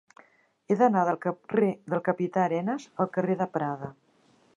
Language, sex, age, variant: Catalan, female, 60-69, Central